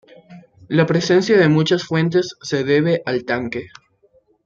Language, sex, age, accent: Spanish, male, under 19, Andino-Pacífico: Colombia, Perú, Ecuador, oeste de Bolivia y Venezuela andina